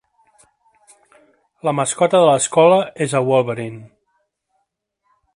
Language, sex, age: Catalan, male, 30-39